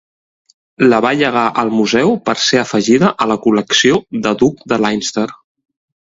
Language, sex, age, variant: Catalan, male, 30-39, Central